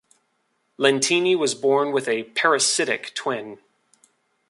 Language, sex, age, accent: English, male, 30-39, United States English